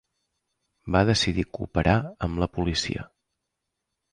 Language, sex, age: Catalan, male, 30-39